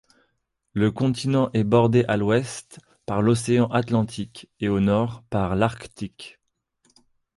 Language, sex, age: French, male, 30-39